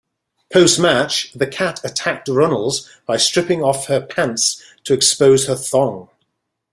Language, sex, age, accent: English, male, 40-49, England English